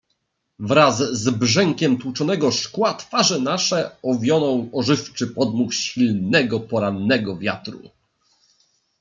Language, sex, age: Polish, male, 30-39